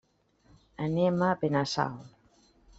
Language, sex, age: Catalan, female, 60-69